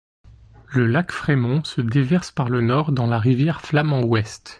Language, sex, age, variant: French, male, 30-39, Français de métropole